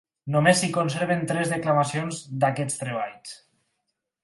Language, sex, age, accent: Catalan, male, 19-29, valencià